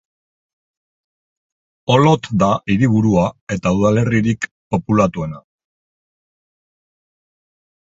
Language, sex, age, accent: Basque, male, 50-59, Mendebalekoa (Araba, Bizkaia, Gipuzkoako mendebaleko herri batzuk)